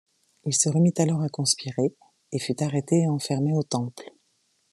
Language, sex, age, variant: French, female, 40-49, Français de métropole